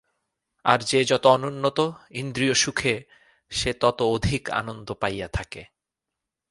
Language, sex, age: Bengali, male, 30-39